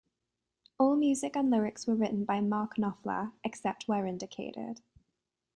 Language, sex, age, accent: English, female, 30-39, England English